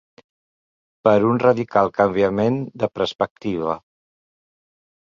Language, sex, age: Catalan, male, 50-59